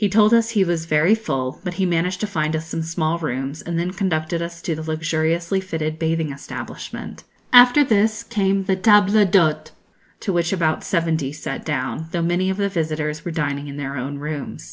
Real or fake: real